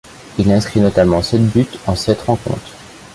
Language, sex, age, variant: French, male, 30-39, Français de métropole